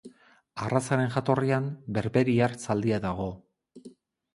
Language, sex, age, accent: Basque, male, 40-49, Erdialdekoa edo Nafarra (Gipuzkoa, Nafarroa)